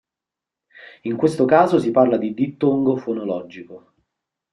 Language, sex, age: Italian, male, 30-39